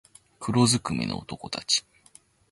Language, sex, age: Japanese, male, 19-29